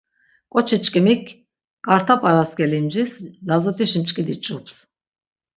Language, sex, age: Laz, female, 60-69